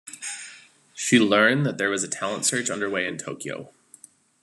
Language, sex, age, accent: English, male, 30-39, United States English